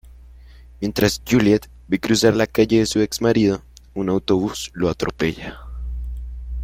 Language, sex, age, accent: Spanish, male, under 19, Andino-Pacífico: Colombia, Perú, Ecuador, oeste de Bolivia y Venezuela andina